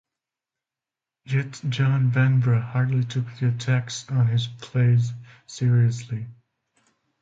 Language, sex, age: English, male, 40-49